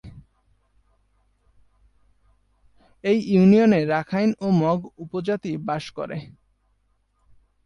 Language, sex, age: Bengali, male, 19-29